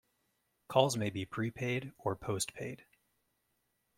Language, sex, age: English, male, 30-39